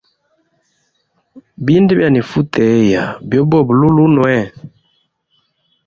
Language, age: Hemba, 19-29